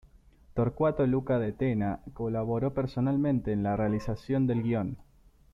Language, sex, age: Spanish, male, 19-29